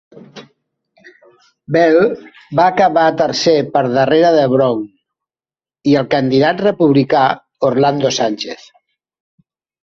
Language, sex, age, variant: Catalan, male, 60-69, Central